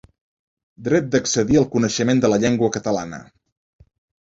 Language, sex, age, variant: Catalan, male, 19-29, Central